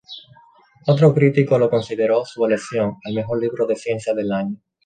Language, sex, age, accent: Spanish, male, 19-29, Caribe: Cuba, Venezuela, Puerto Rico, República Dominicana, Panamá, Colombia caribeña, México caribeño, Costa del golfo de México